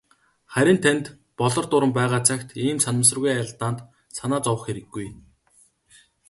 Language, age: Mongolian, 19-29